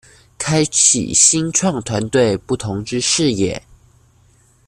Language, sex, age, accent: Chinese, female, 19-29, 出生地：宜蘭縣